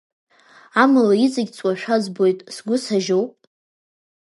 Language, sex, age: Abkhazian, female, 19-29